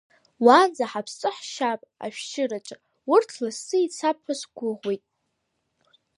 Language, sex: Abkhazian, female